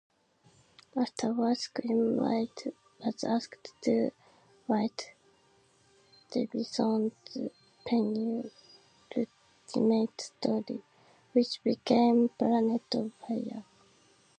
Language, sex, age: English, female, under 19